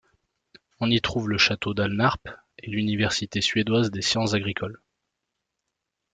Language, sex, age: French, male, 30-39